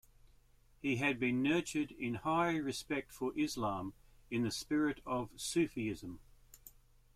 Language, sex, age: English, male, 60-69